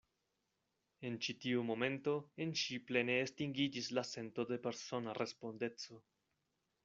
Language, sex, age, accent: Esperanto, male, 19-29, Internacia